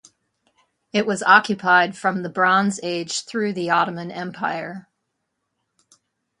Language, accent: English, United States English